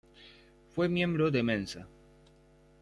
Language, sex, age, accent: Spanish, male, under 19, Rioplatense: Argentina, Uruguay, este de Bolivia, Paraguay